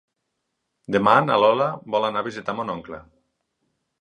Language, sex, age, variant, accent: Catalan, male, 40-49, Nord-Occidental, Ebrenc